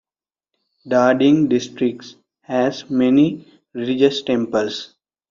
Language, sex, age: English, male, 19-29